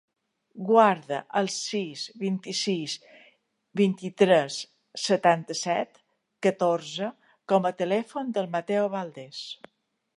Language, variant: Catalan, Balear